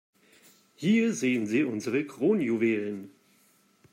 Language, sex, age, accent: German, male, 30-39, Deutschland Deutsch